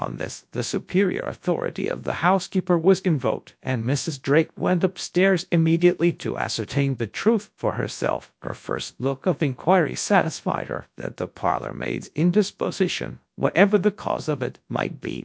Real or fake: fake